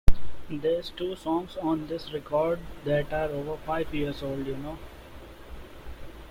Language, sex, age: English, male, 19-29